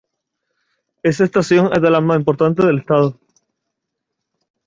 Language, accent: Spanish, España: Sur peninsular (Andalucia, Extremadura, Murcia)